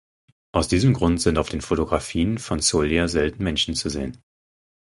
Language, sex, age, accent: German, male, 19-29, Deutschland Deutsch